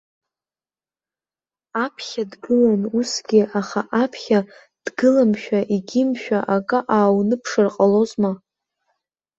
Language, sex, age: Abkhazian, female, under 19